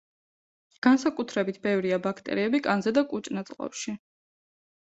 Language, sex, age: Georgian, female, 19-29